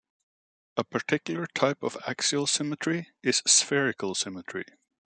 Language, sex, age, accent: English, male, 40-49, United States English